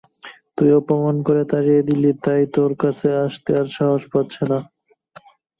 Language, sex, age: Bengali, male, 19-29